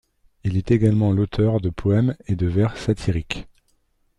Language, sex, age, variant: French, male, 40-49, Français de métropole